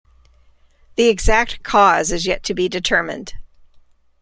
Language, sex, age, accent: English, female, 50-59, United States English